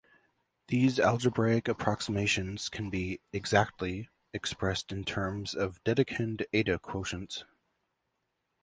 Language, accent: English, United States English